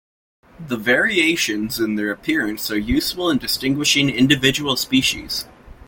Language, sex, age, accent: English, male, under 19, Canadian English